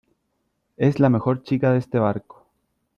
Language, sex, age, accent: Spanish, male, 30-39, Chileno: Chile, Cuyo